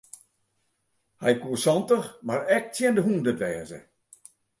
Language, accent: Western Frisian, Klaaifrysk